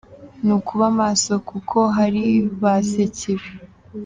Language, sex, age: Kinyarwanda, female, 19-29